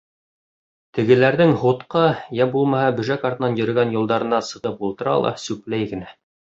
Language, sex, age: Bashkir, male, 30-39